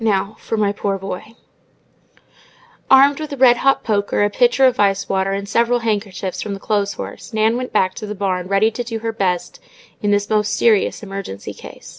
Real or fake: real